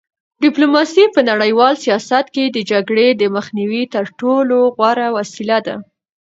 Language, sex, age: Pashto, female, under 19